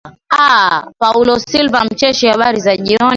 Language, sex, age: Swahili, female, 30-39